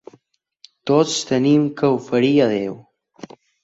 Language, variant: Catalan, Balear